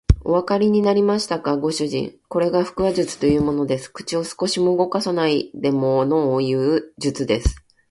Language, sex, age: Japanese, female, 40-49